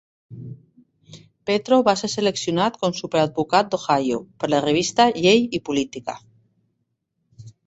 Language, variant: Catalan, Central